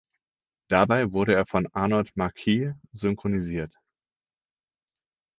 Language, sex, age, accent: German, male, 19-29, Deutschland Deutsch